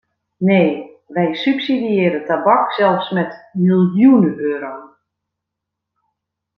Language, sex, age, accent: Dutch, female, 40-49, Nederlands Nederlands